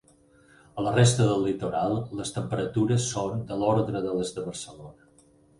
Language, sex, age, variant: Catalan, male, 60-69, Balear